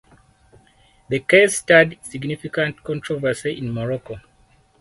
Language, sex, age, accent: English, male, 30-39, Southern African (South Africa, Zimbabwe, Namibia)